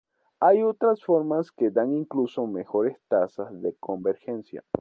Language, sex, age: Spanish, male, 19-29